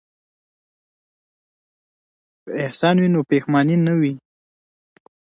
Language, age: Pashto, 19-29